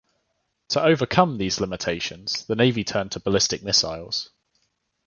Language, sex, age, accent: English, male, 19-29, England English